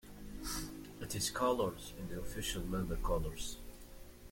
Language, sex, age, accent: English, male, 19-29, United States English